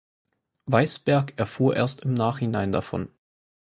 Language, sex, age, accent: German, male, 19-29, Deutschland Deutsch